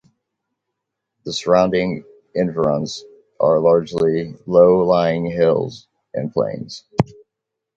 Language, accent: English, United States English